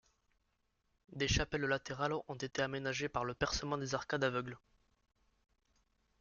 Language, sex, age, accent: French, male, under 19, Français du sud de la France